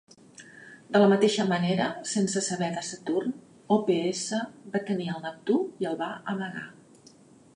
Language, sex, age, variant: Catalan, female, 50-59, Central